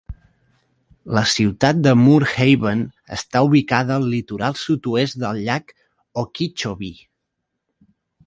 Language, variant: Catalan, Central